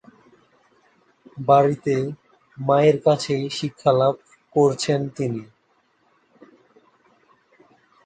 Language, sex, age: Bengali, male, 19-29